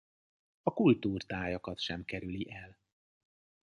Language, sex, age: Hungarian, male, 40-49